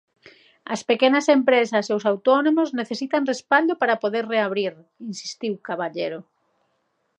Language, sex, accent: Galician, female, Normativo (estándar)